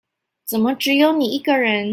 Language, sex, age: Chinese, female, 19-29